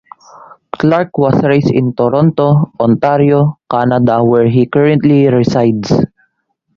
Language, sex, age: English, male, under 19